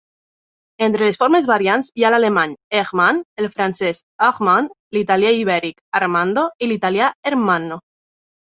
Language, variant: Catalan, Nord-Occidental